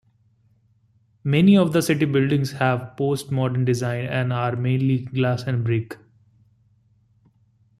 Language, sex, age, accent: English, male, 19-29, India and South Asia (India, Pakistan, Sri Lanka)